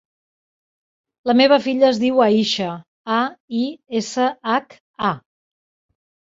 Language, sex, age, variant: Catalan, female, 40-49, Central